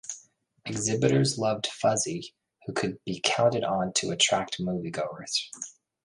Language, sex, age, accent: English, male, 30-39, United States English